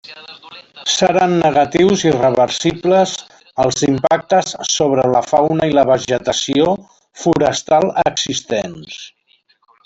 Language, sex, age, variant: Catalan, male, 50-59, Nord-Occidental